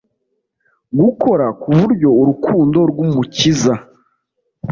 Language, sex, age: Kinyarwanda, male, 40-49